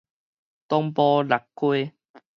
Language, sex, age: Min Nan Chinese, male, 19-29